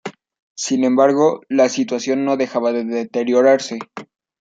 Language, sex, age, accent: Spanish, male, under 19, México